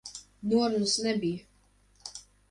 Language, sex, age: Latvian, male, under 19